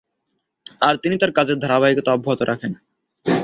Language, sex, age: Bengali, male, under 19